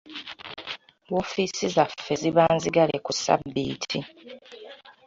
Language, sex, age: Ganda, female, 19-29